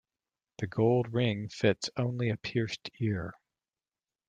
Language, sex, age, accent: English, male, 40-49, United States English